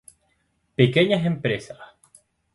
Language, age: Spanish, 19-29